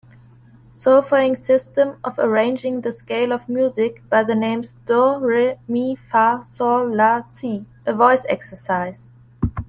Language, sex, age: English, female, 19-29